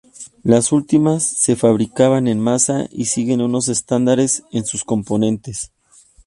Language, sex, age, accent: Spanish, female, 19-29, México